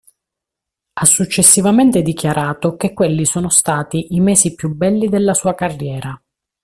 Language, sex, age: Italian, female, 40-49